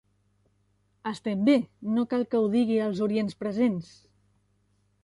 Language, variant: Catalan, Central